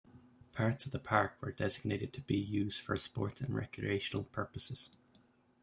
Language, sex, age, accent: English, male, 19-29, Irish English